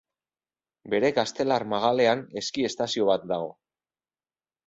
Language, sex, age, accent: Basque, male, 30-39, Mendebalekoa (Araba, Bizkaia, Gipuzkoako mendebaleko herri batzuk)